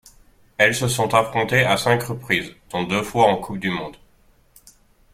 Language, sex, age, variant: French, male, 30-39, Français de métropole